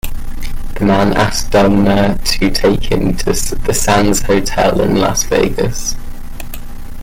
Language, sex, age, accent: English, male, 19-29, England English